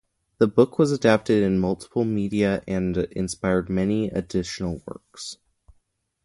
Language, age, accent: English, under 19, United States English